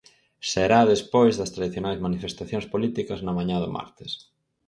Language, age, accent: Galician, 19-29, Normativo (estándar)